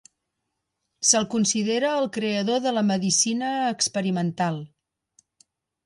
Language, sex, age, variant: Catalan, female, 50-59, Septentrional